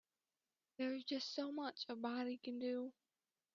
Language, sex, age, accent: English, female, 19-29, United States English